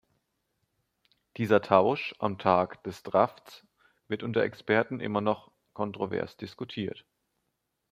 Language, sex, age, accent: German, male, 19-29, Deutschland Deutsch